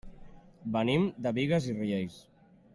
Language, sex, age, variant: Catalan, male, 19-29, Central